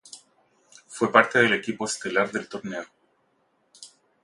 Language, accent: Spanish, Chileno: Chile, Cuyo